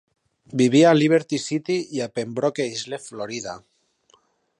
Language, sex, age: Catalan, male, 30-39